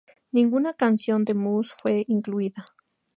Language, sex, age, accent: Spanish, female, 30-39, México